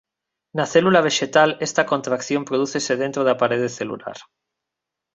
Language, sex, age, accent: Galician, male, 30-39, Normativo (estándar)